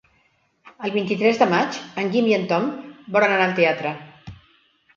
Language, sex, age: Catalan, female, 60-69